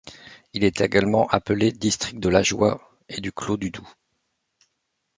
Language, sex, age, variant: French, male, 40-49, Français de métropole